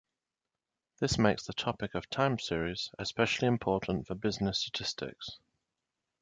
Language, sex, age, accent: English, male, 40-49, England English